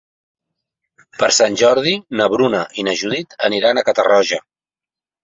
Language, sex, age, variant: Catalan, male, 50-59, Central